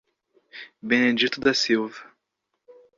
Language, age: Portuguese, 19-29